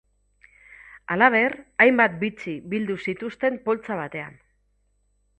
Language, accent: Basque, Mendebalekoa (Araba, Bizkaia, Gipuzkoako mendebaleko herri batzuk)